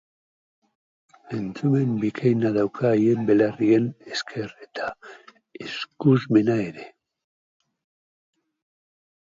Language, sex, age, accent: Basque, male, 60-69, Mendebalekoa (Araba, Bizkaia, Gipuzkoako mendebaleko herri batzuk)